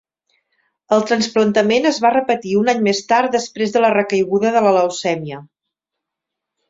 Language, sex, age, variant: Catalan, female, 50-59, Septentrional